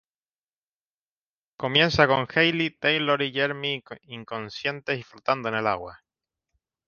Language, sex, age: Spanish, male, 19-29